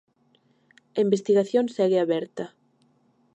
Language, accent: Galician, Oriental (común en zona oriental)